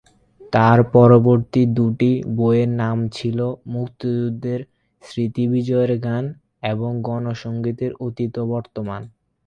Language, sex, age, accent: Bengali, male, 19-29, Bengali; Bangla